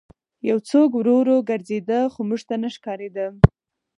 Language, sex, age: Pashto, female, under 19